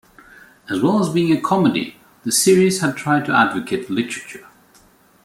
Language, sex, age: English, male, 40-49